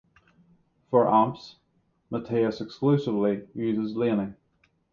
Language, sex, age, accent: English, male, 30-39, Northern Irish